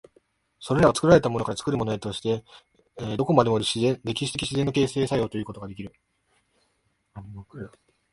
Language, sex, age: Japanese, male, 19-29